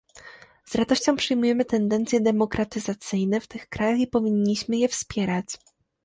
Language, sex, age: Polish, female, 19-29